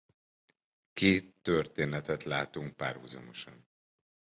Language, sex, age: Hungarian, male, 40-49